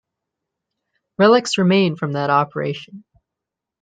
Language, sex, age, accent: English, male, 19-29, United States English